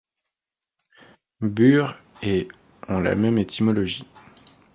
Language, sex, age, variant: French, male, 30-39, Français de métropole